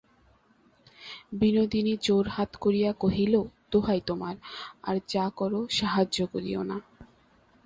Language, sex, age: Bengali, female, 19-29